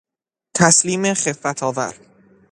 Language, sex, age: Persian, male, 19-29